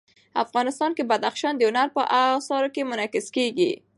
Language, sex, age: Pashto, female, under 19